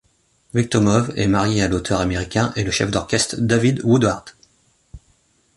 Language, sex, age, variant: French, male, 40-49, Français de métropole